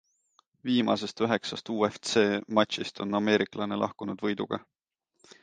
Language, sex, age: Estonian, male, 19-29